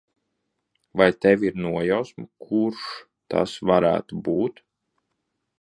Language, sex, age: Latvian, male, 30-39